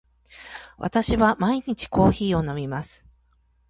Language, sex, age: Japanese, female, 40-49